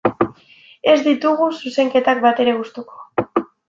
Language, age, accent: Basque, under 19, Mendebalekoa (Araba, Bizkaia, Gipuzkoako mendebaleko herri batzuk)